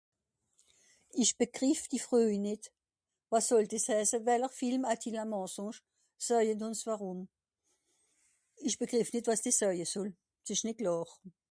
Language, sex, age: Swiss German, female, 60-69